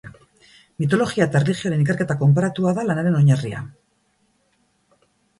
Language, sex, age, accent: Basque, female, 40-49, Erdialdekoa edo Nafarra (Gipuzkoa, Nafarroa)